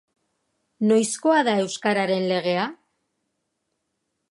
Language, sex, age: Basque, female, 60-69